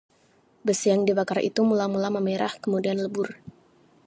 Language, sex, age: Indonesian, female, 19-29